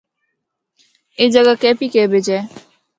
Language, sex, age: Northern Hindko, female, 19-29